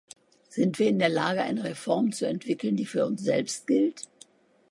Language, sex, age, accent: German, female, 60-69, Deutschland Deutsch